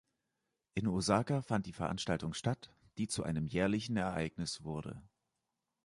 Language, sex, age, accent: German, male, 30-39, Deutschland Deutsch